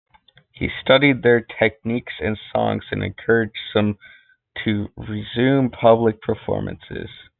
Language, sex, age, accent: English, male, under 19, United States English